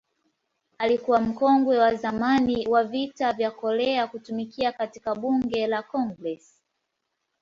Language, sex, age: Swahili, female, 19-29